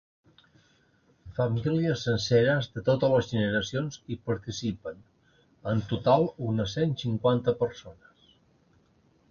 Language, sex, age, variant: Catalan, male, 50-59, Central